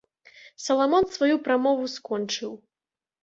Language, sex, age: Belarusian, female, 19-29